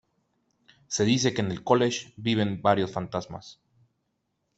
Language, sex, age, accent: Spanish, male, 19-29, América central